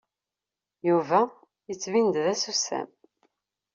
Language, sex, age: Kabyle, female, 30-39